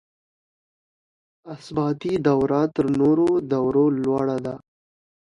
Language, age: Pashto, under 19